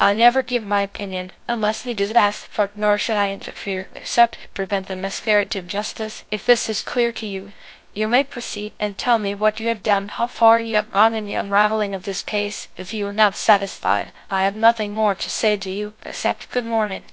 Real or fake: fake